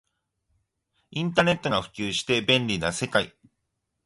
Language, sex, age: Japanese, male, 40-49